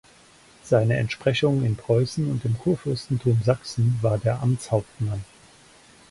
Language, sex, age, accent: German, male, 40-49, Deutschland Deutsch